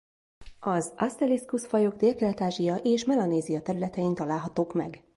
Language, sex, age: Hungarian, female, 19-29